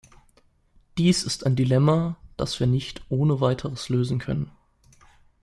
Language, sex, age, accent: German, male, 19-29, Deutschland Deutsch